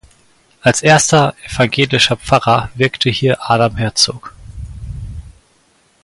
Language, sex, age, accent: German, male, 19-29, Deutschland Deutsch